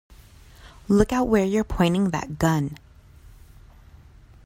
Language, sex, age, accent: English, female, 30-39, United States English